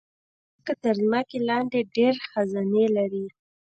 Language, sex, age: Pashto, female, 19-29